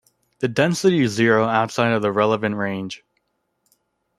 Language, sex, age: English, male, under 19